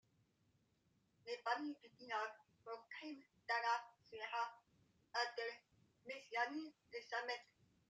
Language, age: French, 30-39